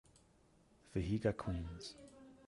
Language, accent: English, Southern African (South Africa, Zimbabwe, Namibia)